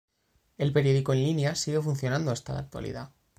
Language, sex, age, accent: Spanish, male, 19-29, España: Centro-Sur peninsular (Madrid, Toledo, Castilla-La Mancha)